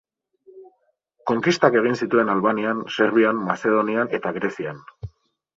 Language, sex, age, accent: Basque, male, 30-39, Mendebalekoa (Araba, Bizkaia, Gipuzkoako mendebaleko herri batzuk)